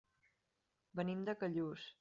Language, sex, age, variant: Catalan, female, 30-39, Central